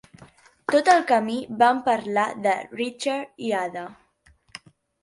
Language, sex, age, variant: Catalan, female, under 19, Central